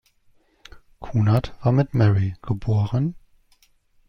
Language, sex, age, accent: German, male, 30-39, Deutschland Deutsch